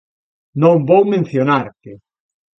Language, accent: Galician, Atlántico (seseo e gheada)